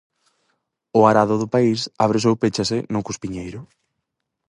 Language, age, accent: Galician, under 19, Central (gheada); Oriental (común en zona oriental)